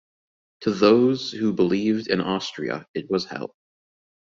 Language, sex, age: English, male, 19-29